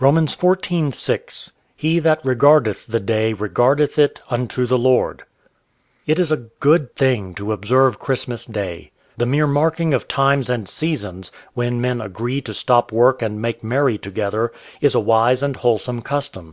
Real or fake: real